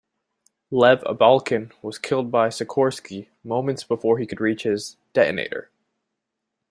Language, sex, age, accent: English, male, 19-29, United States English